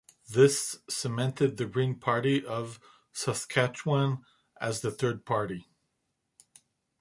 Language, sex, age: English, male, 40-49